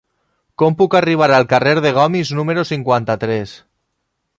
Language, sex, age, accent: Catalan, male, 30-39, valencià